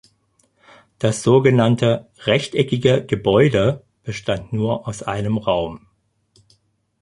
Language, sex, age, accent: German, male, 50-59, Deutschland Deutsch